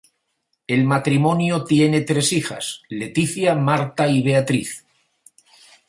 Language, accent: Spanish, España: Norte peninsular (Asturias, Castilla y León, Cantabria, País Vasco, Navarra, Aragón, La Rioja, Guadalajara, Cuenca)